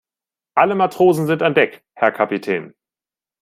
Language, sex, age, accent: German, male, 19-29, Deutschland Deutsch